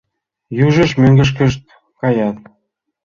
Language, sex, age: Mari, male, 40-49